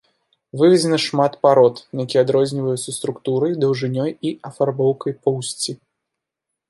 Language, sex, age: Belarusian, male, 19-29